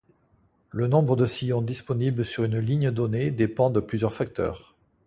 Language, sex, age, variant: French, male, 60-69, Français de métropole